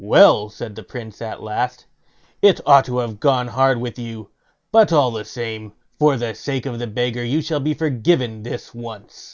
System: none